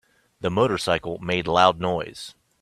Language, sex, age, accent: English, male, 40-49, United States English